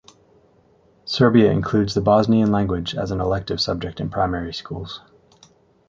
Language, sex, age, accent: English, male, 30-39, United States English